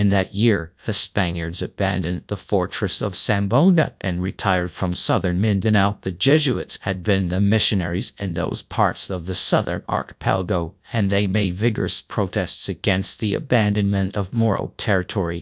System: TTS, GradTTS